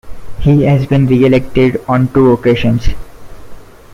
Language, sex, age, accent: English, male, 19-29, India and South Asia (India, Pakistan, Sri Lanka)